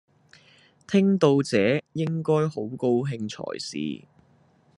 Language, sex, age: Cantonese, male, 19-29